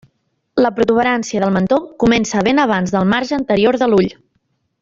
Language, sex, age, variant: Catalan, female, 40-49, Nord-Occidental